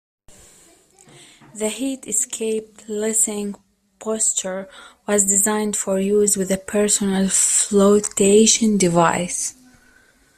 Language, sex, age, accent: English, female, 19-29, United States English